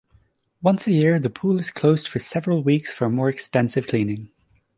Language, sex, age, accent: English, female, 19-29, Irish English